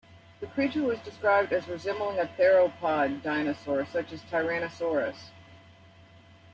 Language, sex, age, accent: English, female, 40-49, United States English